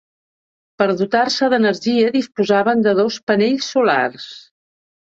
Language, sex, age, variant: Catalan, female, 60-69, Central